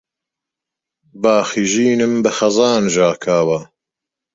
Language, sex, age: Central Kurdish, male, 30-39